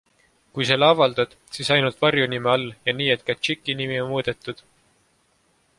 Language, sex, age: Estonian, male, 19-29